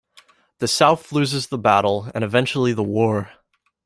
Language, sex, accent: English, male, United States English